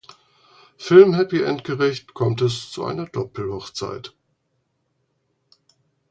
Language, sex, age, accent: German, male, 40-49, Deutschland Deutsch